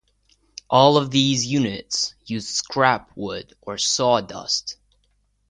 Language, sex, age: English, male, 19-29